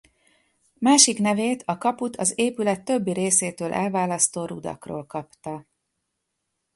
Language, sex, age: Hungarian, female, 50-59